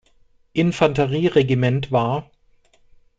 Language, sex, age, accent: German, male, 30-39, Deutschland Deutsch